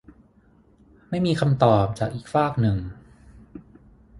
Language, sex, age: Thai, male, 40-49